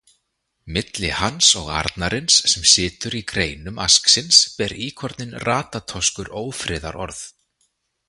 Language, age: Icelandic, 30-39